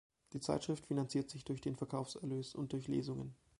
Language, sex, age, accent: German, male, 30-39, Deutschland Deutsch